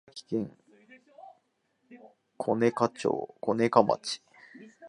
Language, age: Japanese, 30-39